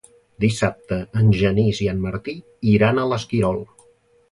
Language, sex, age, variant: Catalan, male, 50-59, Central